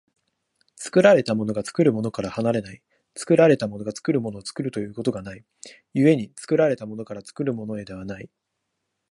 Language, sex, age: Japanese, male, 19-29